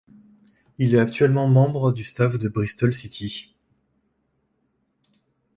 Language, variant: French, Français de métropole